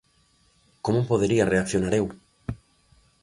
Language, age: Galician, 19-29